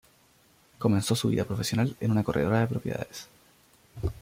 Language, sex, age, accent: Spanish, male, 19-29, Chileno: Chile, Cuyo